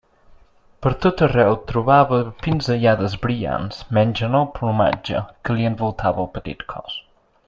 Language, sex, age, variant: Catalan, male, 19-29, Central